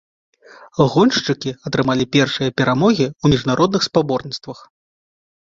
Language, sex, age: Belarusian, male, 30-39